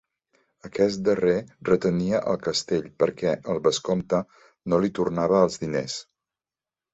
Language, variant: Catalan, Central